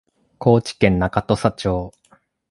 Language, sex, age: Japanese, male, 19-29